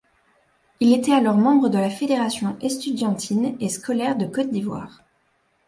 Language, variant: French, Français de métropole